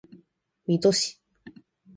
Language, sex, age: Japanese, female, 19-29